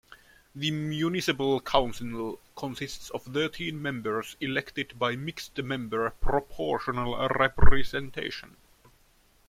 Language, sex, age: English, male, 19-29